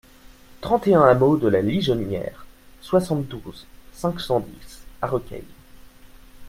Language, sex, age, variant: French, male, 19-29, Français de métropole